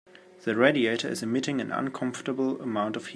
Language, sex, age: English, male, 19-29